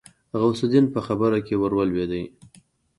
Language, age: Pashto, 30-39